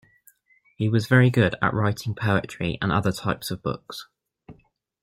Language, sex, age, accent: English, male, 19-29, England English